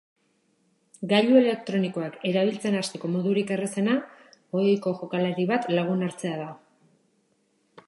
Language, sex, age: Basque, female, 40-49